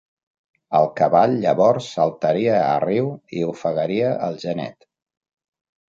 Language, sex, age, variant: Catalan, male, 40-49, Central